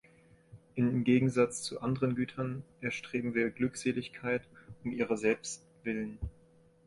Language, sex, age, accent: German, male, 19-29, Deutschland Deutsch